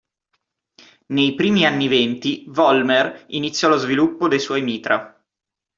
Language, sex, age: Italian, male, 19-29